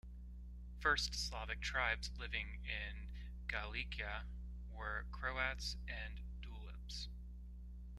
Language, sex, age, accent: English, male, 30-39, United States English